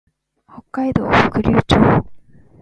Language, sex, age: Japanese, female, 19-29